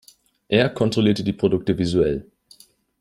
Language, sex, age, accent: German, male, 19-29, Deutschland Deutsch